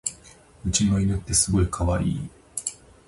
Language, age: Japanese, 30-39